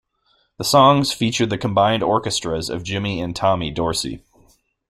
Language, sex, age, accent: English, male, 19-29, United States English